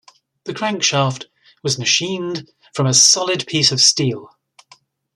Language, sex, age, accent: English, male, 50-59, England English